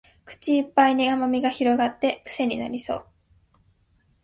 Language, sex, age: Japanese, female, 19-29